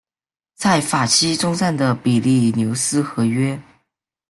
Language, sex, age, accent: Chinese, male, under 19, 出生地：湖南省